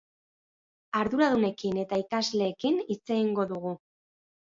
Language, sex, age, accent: Basque, female, 30-39, Batua